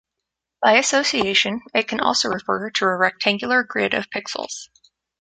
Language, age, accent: English, 19-29, United States English